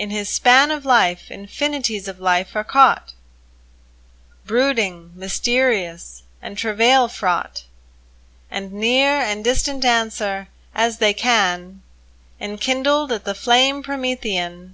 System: none